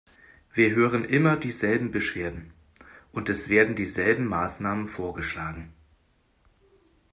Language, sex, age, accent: German, male, 40-49, Deutschland Deutsch